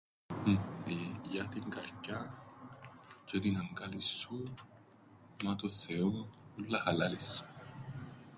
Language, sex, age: Greek, male, 19-29